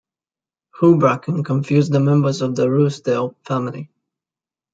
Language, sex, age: English, male, 19-29